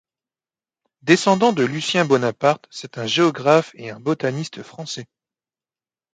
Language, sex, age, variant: French, male, 19-29, Français de métropole